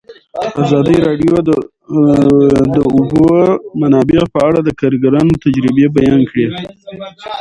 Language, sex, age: Pashto, male, 19-29